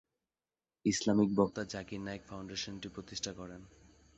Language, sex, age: Bengali, male, 19-29